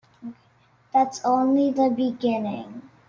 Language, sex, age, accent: English, male, 40-49, United States English